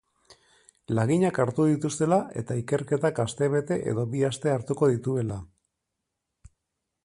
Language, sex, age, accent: Basque, male, 40-49, Mendebalekoa (Araba, Bizkaia, Gipuzkoako mendebaleko herri batzuk)